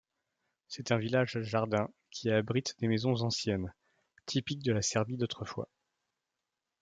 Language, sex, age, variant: French, male, 30-39, Français de métropole